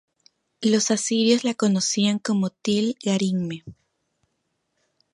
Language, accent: Spanish, Andino-Pacífico: Colombia, Perú, Ecuador, oeste de Bolivia y Venezuela andina